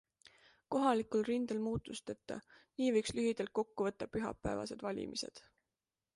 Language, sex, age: Estonian, female, 19-29